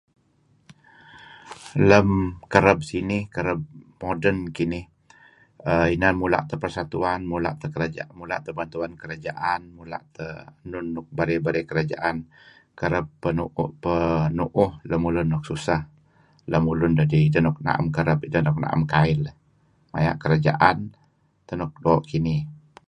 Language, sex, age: Kelabit, male, 50-59